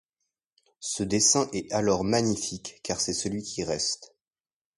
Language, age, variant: French, 19-29, Français de métropole